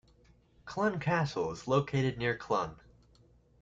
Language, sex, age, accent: English, male, 19-29, United States English